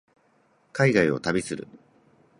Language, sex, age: Japanese, male, 40-49